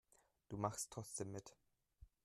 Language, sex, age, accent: German, male, 19-29, Deutschland Deutsch